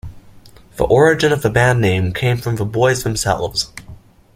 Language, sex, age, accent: English, male, under 19, United States English